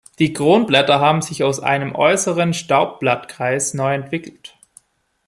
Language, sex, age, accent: German, male, 19-29, Deutschland Deutsch